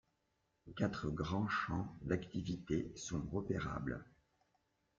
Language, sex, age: French, male, 60-69